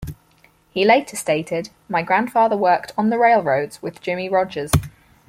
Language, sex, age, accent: English, female, 19-29, England English; New Zealand English